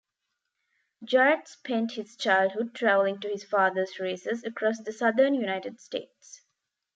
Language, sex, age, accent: English, female, 19-29, India and South Asia (India, Pakistan, Sri Lanka)